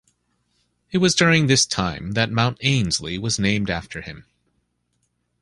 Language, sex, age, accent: English, male, 40-49, United States English